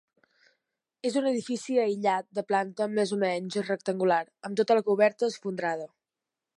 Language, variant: Catalan, Central